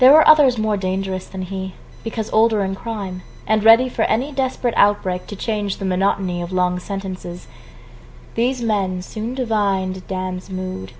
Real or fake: real